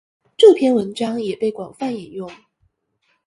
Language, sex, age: Chinese, female, 19-29